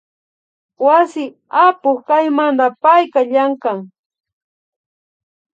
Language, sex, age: Imbabura Highland Quichua, female, 30-39